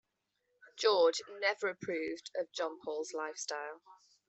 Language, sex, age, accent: English, female, 30-39, England English